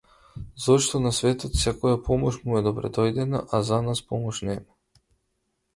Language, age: Macedonian, 19-29